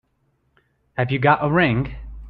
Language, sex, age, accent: English, male, 30-39, United States English